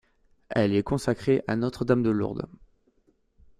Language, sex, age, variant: French, male, 30-39, Français de métropole